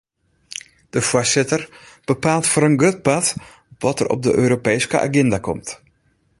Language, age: Western Frisian, 40-49